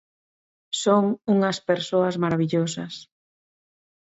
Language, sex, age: Galician, female, 40-49